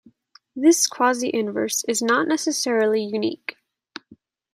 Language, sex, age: English, female, 19-29